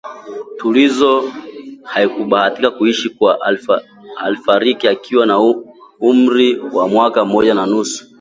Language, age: Swahili, 30-39